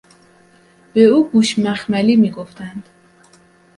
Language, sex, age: Persian, female, 19-29